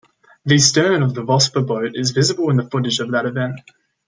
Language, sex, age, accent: English, male, under 19, Australian English